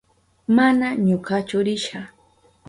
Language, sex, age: Southern Pastaza Quechua, female, 19-29